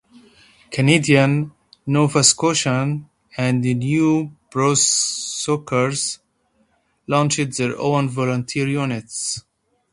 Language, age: English, 30-39